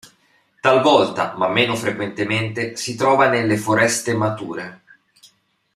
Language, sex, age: Italian, male, 30-39